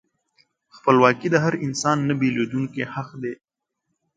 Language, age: Pashto, 19-29